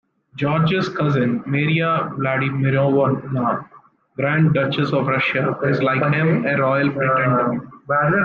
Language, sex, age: English, male, 19-29